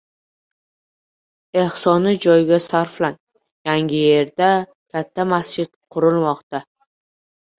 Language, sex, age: Uzbek, male, under 19